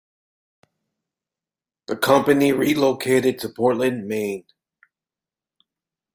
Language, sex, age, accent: English, male, 40-49, United States English